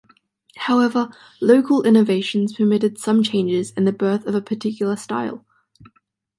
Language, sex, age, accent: English, female, under 19, Australian English